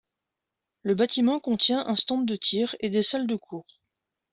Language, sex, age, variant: French, female, 30-39, Français de métropole